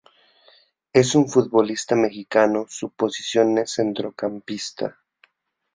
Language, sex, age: Spanish, male, 19-29